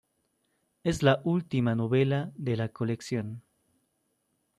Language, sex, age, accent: Spanish, male, 19-29, Andino-Pacífico: Colombia, Perú, Ecuador, oeste de Bolivia y Venezuela andina